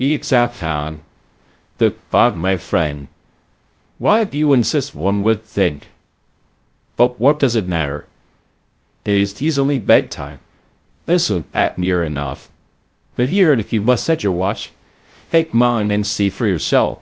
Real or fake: fake